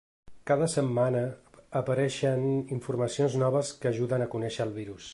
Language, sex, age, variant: Catalan, male, 30-39, Central